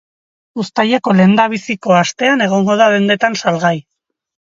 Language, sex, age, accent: Basque, female, 40-49, Erdialdekoa edo Nafarra (Gipuzkoa, Nafarroa)